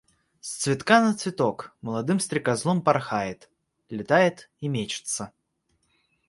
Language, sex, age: Russian, male, under 19